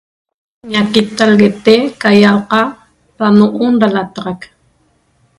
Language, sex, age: Toba, female, 40-49